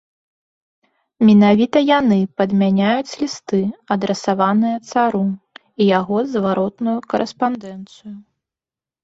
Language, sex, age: Belarusian, female, 30-39